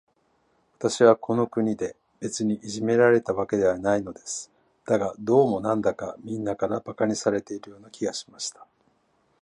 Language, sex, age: Japanese, male, 50-59